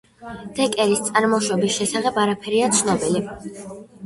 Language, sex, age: Georgian, female, under 19